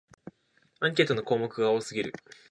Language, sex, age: Japanese, male, 19-29